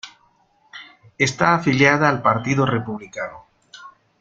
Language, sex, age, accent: Spanish, male, 50-59, México